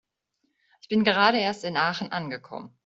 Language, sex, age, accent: German, female, 30-39, Deutschland Deutsch